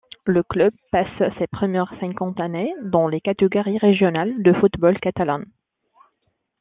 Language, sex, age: French, female, 19-29